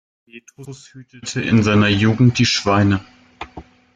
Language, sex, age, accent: German, male, 30-39, Deutschland Deutsch